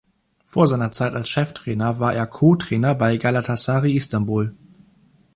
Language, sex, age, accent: German, male, 19-29, Deutschland Deutsch